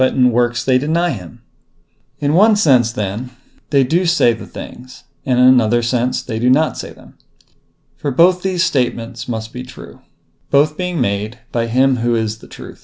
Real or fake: real